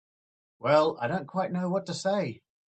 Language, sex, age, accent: English, male, 30-39, Australian English